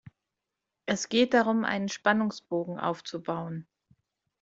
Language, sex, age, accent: German, female, 30-39, Deutschland Deutsch